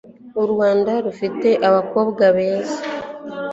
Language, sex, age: Kinyarwanda, female, 19-29